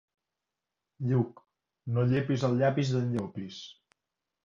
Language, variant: Catalan, Nord-Occidental